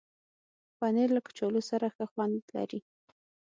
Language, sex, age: Pashto, female, 19-29